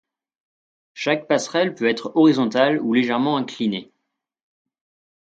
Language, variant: French, Français de métropole